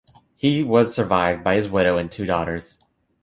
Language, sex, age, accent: English, male, 19-29, United States English